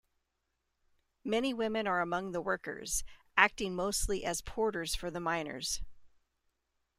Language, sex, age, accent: English, female, 50-59, United States English